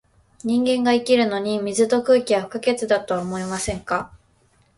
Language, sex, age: Japanese, female, 19-29